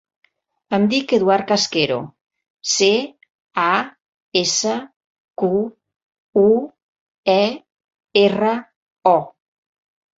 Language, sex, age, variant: Catalan, female, 50-59, Central